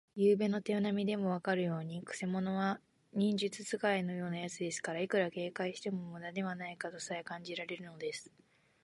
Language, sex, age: Japanese, female, 19-29